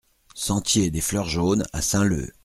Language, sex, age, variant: French, male, 40-49, Français de métropole